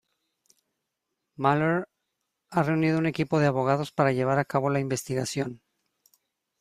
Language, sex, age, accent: Spanish, male, 30-39, México